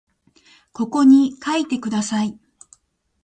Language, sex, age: Japanese, female, 30-39